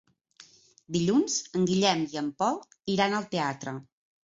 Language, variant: Catalan, Central